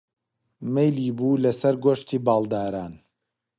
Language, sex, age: Central Kurdish, male, 30-39